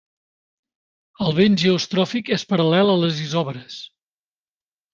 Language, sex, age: Catalan, male, 40-49